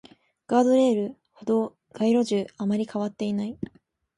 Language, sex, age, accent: Japanese, female, under 19, 標準語